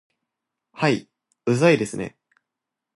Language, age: Japanese, 19-29